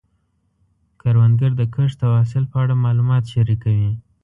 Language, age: Pashto, 19-29